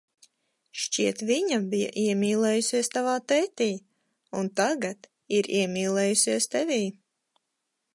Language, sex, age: Latvian, female, 30-39